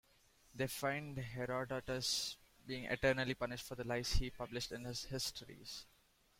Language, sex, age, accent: English, male, 19-29, India and South Asia (India, Pakistan, Sri Lanka)